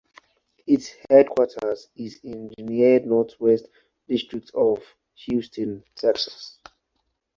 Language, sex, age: English, male, 19-29